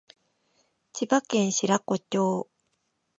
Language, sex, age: Japanese, female, 40-49